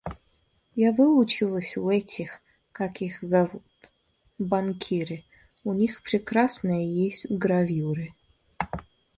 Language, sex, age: Russian, female, 19-29